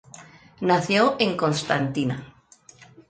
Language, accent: Spanish, España: Centro-Sur peninsular (Madrid, Toledo, Castilla-La Mancha)